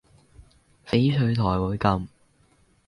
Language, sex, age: Cantonese, male, under 19